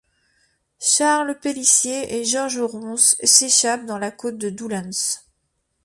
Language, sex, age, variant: French, female, 40-49, Français de métropole